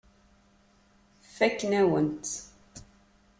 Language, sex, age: Kabyle, female, 80-89